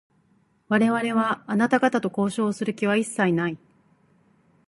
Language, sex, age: Japanese, female, 40-49